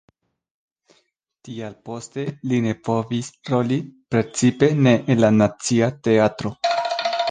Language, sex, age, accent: Esperanto, male, 19-29, Internacia